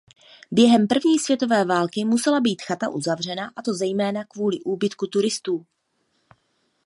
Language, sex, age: Czech, female, 30-39